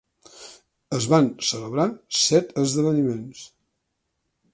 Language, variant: Catalan, Central